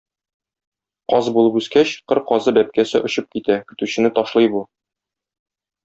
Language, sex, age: Tatar, male, 30-39